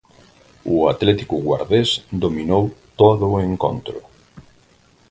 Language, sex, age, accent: Galician, male, 50-59, Normativo (estándar)